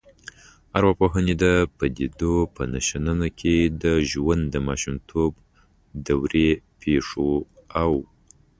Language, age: Pashto, 19-29